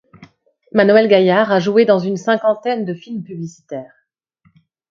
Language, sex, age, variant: French, female, 30-39, Français de métropole